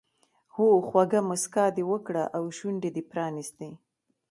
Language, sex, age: Pashto, female, 30-39